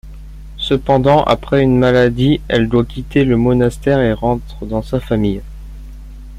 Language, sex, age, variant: French, male, under 19, Français de métropole